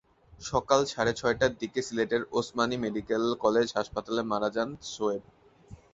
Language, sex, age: Bengali, male, under 19